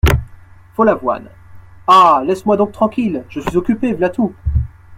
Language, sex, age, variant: French, male, 19-29, Français de métropole